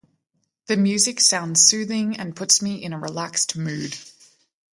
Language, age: English, 30-39